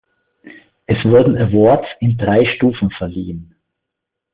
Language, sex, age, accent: German, male, 50-59, Österreichisches Deutsch